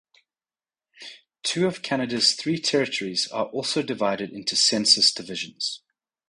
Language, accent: English, Southern African (South Africa, Zimbabwe, Namibia)